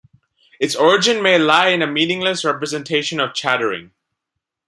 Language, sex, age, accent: English, male, under 19, India and South Asia (India, Pakistan, Sri Lanka)